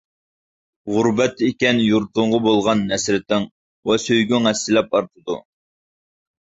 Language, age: Uyghur, 19-29